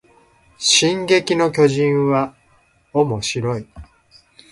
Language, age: Japanese, 40-49